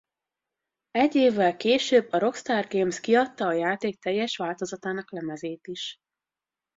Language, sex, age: Hungarian, female, 19-29